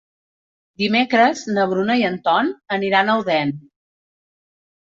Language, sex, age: Catalan, female, 50-59